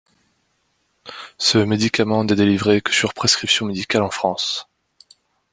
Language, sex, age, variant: French, male, 19-29, Français de métropole